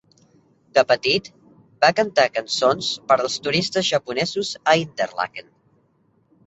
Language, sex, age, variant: Catalan, male, under 19, Central